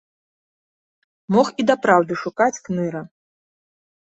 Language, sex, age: Belarusian, female, 30-39